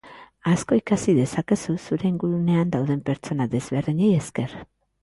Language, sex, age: Basque, female, 40-49